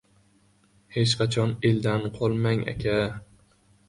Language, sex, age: Uzbek, male, 19-29